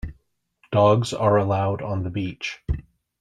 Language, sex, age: English, male, 40-49